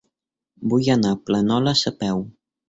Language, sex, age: Catalan, male, 19-29